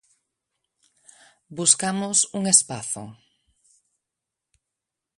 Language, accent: Galician, Normativo (estándar)